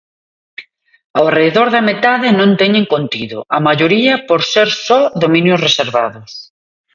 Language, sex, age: Galician, female, 40-49